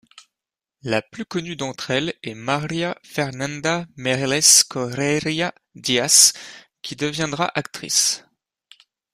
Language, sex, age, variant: French, male, 19-29, Français de métropole